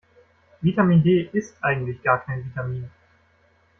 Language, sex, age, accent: German, male, 19-29, Deutschland Deutsch